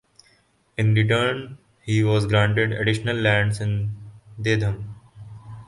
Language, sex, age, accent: English, male, under 19, India and South Asia (India, Pakistan, Sri Lanka)